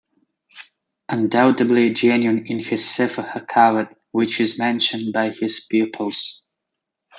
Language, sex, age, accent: English, male, 19-29, United States English